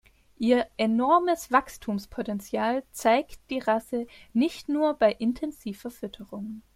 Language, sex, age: German, female, 30-39